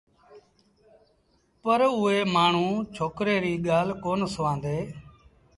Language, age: Sindhi Bhil, 40-49